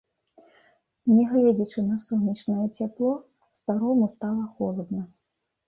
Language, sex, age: Belarusian, female, 30-39